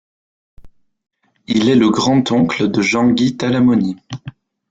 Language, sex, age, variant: French, male, 30-39, Français de métropole